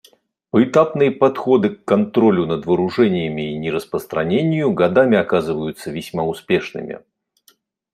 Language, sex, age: Russian, male, 40-49